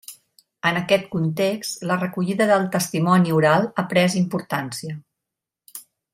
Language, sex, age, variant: Catalan, female, 50-59, Central